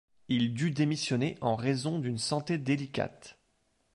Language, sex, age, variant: French, male, 30-39, Français de métropole